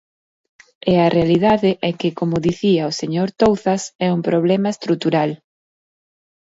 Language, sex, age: Galician, female, 30-39